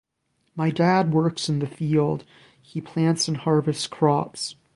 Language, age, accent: English, 19-29, United States English